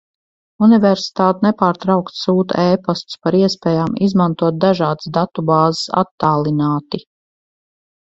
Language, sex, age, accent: Latvian, female, 50-59, Riga